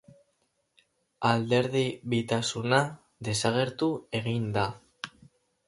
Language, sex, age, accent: Basque, male, under 19, Mendebalekoa (Araba, Bizkaia, Gipuzkoako mendebaleko herri batzuk)